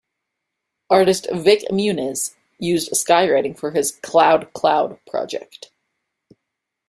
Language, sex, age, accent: English, female, 19-29, Canadian English